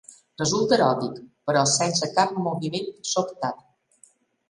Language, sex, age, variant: Catalan, female, 40-49, Balear